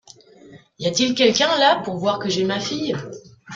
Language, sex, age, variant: French, female, 19-29, Français de métropole